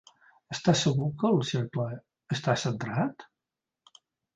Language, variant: Catalan, Central